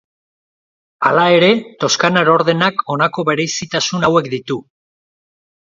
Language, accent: Basque, Erdialdekoa edo Nafarra (Gipuzkoa, Nafarroa)